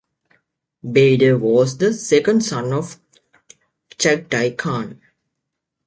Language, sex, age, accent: English, male, 19-29, United States English